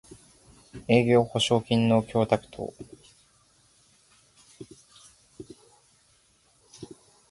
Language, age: Japanese, 19-29